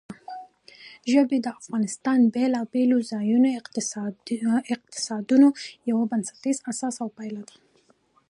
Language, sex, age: Pashto, female, 19-29